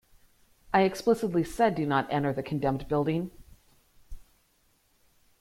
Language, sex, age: English, female, 40-49